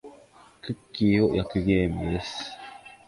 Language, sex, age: Japanese, male, under 19